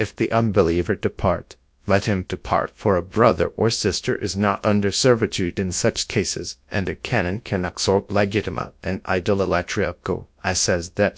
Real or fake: fake